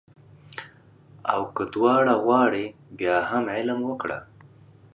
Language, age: Pashto, 30-39